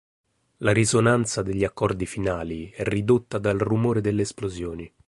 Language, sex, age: Italian, male, 30-39